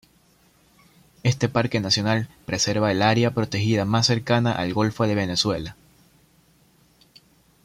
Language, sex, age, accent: Spanish, male, 19-29, Andino-Pacífico: Colombia, Perú, Ecuador, oeste de Bolivia y Venezuela andina